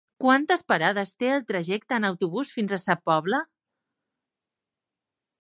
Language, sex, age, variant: Catalan, female, 40-49, Central